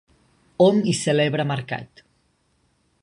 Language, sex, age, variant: Catalan, male, 19-29, Nord-Occidental